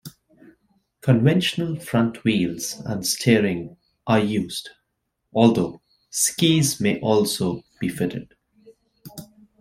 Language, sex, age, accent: English, male, 30-39, India and South Asia (India, Pakistan, Sri Lanka)